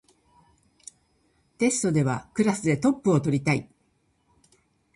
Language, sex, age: Japanese, female, 60-69